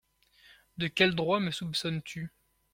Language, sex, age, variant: French, male, 19-29, Français de métropole